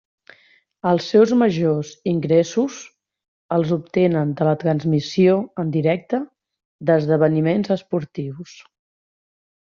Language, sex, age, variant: Catalan, female, 40-49, Central